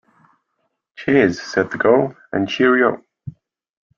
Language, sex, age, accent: English, male, 19-29, England English